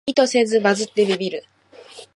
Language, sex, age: Japanese, female, 19-29